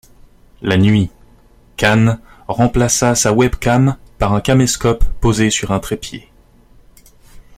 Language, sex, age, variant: French, male, 19-29, Français de métropole